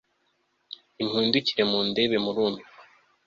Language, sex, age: Kinyarwanda, male, under 19